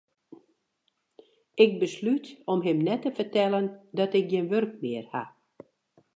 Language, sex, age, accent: Western Frisian, female, 60-69, Wâldfrysk